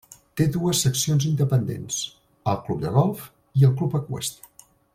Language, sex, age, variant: Catalan, male, 60-69, Central